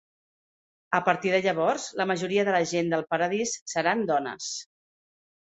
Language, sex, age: Catalan, female, 40-49